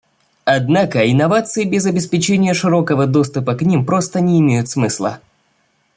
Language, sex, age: Russian, male, under 19